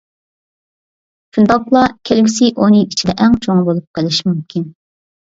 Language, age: Uyghur, under 19